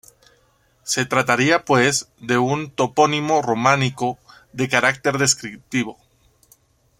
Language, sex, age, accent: Spanish, male, 19-29, Andino-Pacífico: Colombia, Perú, Ecuador, oeste de Bolivia y Venezuela andina